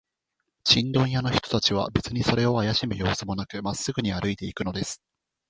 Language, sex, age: Japanese, female, 19-29